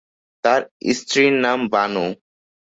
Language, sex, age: Bengali, male, under 19